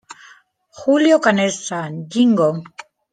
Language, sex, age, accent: Spanish, female, 40-49, España: Sur peninsular (Andalucia, Extremadura, Murcia)